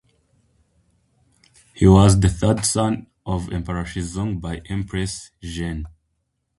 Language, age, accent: English, 19-29, England English